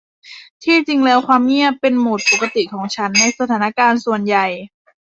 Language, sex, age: Thai, female, 19-29